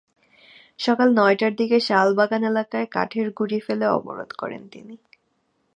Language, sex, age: Bengali, female, 19-29